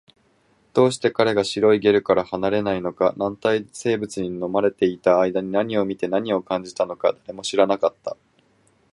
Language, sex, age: Japanese, male, 19-29